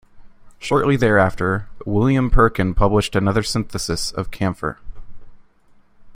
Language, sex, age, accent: English, male, 19-29, United States English